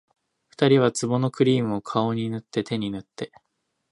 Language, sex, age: Japanese, male, 19-29